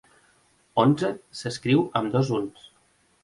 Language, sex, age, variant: Catalan, male, 30-39, Central